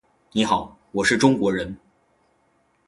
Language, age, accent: Chinese, 19-29, 出生地：吉林省